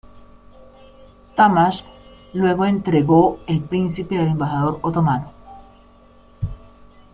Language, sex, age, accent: Spanish, female, 50-59, Andino-Pacífico: Colombia, Perú, Ecuador, oeste de Bolivia y Venezuela andina